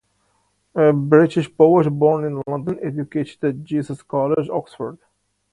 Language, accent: English, Singaporean English